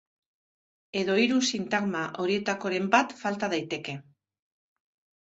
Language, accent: Basque, Mendebalekoa (Araba, Bizkaia, Gipuzkoako mendebaleko herri batzuk)